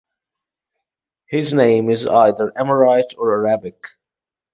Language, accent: English, England English